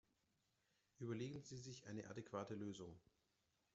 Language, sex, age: German, male, 30-39